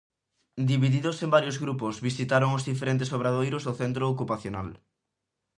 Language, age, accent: Galician, 19-29, Atlántico (seseo e gheada)